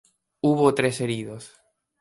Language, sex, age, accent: Spanish, male, 19-29, España: Islas Canarias